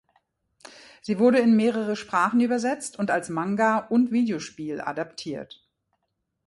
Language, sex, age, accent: German, female, 50-59, Deutschland Deutsch